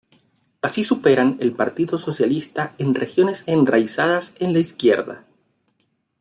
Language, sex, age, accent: Spanish, male, 40-49, Andino-Pacífico: Colombia, Perú, Ecuador, oeste de Bolivia y Venezuela andina